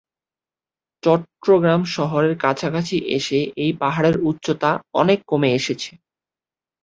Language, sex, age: Bengali, male, 19-29